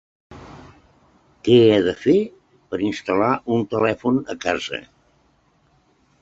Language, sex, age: Catalan, male, 70-79